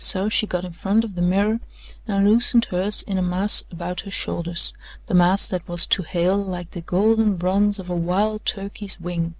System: none